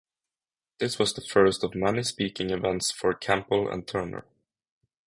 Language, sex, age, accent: English, male, 19-29, United States English; England English